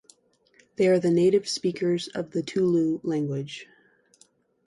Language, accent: English, United States English